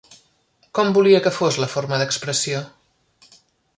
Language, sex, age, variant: Catalan, female, 40-49, Central